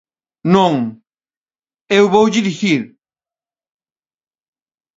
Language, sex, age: Galician, male, 40-49